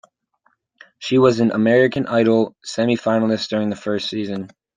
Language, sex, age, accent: English, male, 19-29, United States English